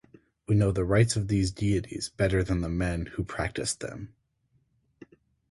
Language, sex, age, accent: English, male, 30-39, United States English